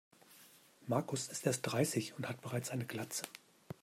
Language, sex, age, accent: German, male, 50-59, Deutschland Deutsch